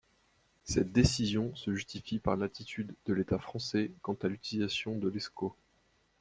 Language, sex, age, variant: French, male, 19-29, Français de métropole